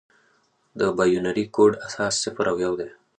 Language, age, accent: Pashto, 19-29, معیاري پښتو